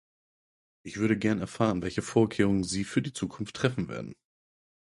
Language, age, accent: German, 30-39, Deutschland Deutsch